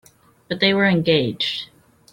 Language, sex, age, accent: English, female, 19-29, United States English